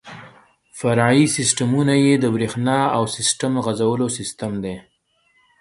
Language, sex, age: Pashto, male, 30-39